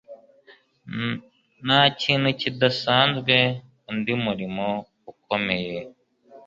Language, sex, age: Kinyarwanda, male, 19-29